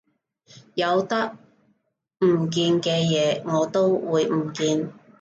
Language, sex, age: Cantonese, female, 30-39